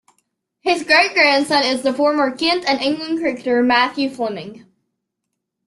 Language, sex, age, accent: English, male, 40-49, United States English